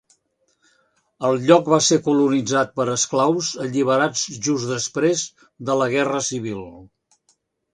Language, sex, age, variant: Catalan, male, 80-89, Central